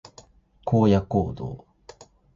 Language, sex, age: Japanese, male, 19-29